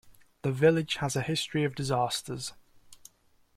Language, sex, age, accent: English, male, under 19, England English